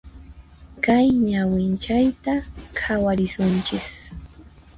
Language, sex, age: Puno Quechua, female, 19-29